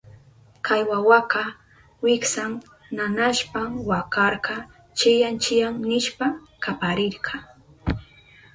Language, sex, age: Southern Pastaza Quechua, female, 19-29